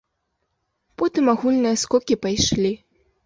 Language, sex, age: Belarusian, female, 19-29